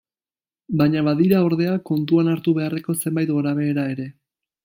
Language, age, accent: Basque, 19-29, Mendebalekoa (Araba, Bizkaia, Gipuzkoako mendebaleko herri batzuk)